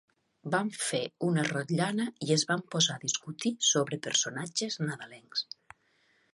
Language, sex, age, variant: Catalan, female, 40-49, Nord-Occidental